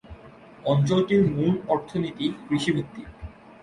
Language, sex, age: Bengali, male, 19-29